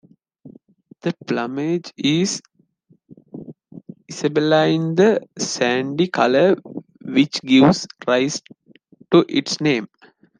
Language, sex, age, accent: English, male, 19-29, India and South Asia (India, Pakistan, Sri Lanka)